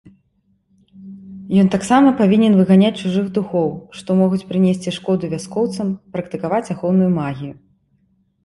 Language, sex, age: Belarusian, female, 30-39